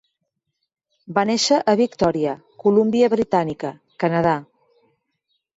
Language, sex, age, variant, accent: Catalan, female, 50-59, Central, central